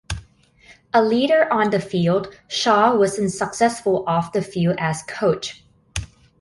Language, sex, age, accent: English, female, 19-29, United States English